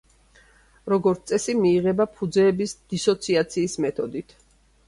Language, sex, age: Georgian, female, 50-59